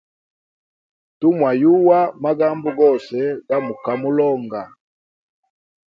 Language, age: Hemba, 40-49